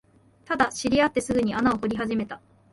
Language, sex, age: Japanese, female, 19-29